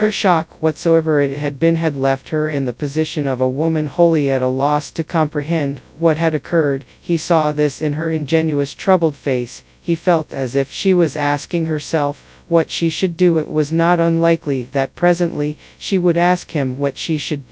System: TTS, FastPitch